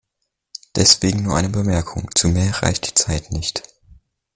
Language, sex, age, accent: German, male, 19-29, Deutschland Deutsch